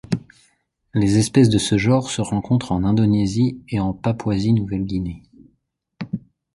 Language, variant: French, Français de métropole